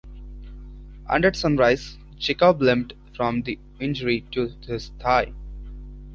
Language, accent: English, India and South Asia (India, Pakistan, Sri Lanka)